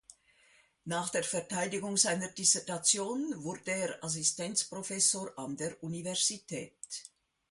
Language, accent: German, Schweizerdeutsch